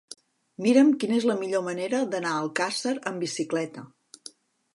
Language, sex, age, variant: Catalan, female, 40-49, Central